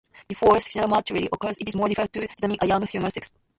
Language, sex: English, female